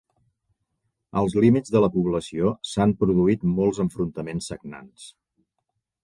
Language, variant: Catalan, Central